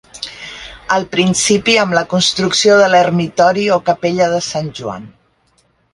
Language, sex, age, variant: Catalan, female, 60-69, Central